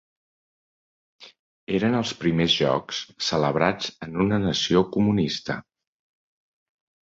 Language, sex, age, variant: Catalan, male, 40-49, Central